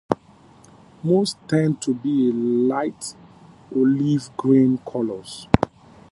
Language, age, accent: English, 30-39, England English